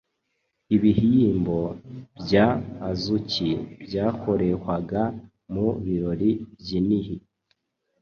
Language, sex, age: Kinyarwanda, male, 19-29